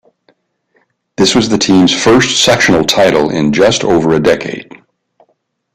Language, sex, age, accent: English, male, 60-69, United States English